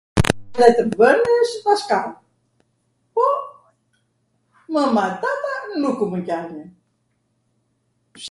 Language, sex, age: Arvanitika Albanian, female, 80-89